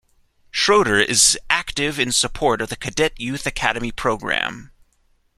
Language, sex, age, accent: English, male, 19-29, United States English